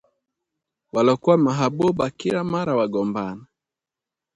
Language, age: Swahili, 19-29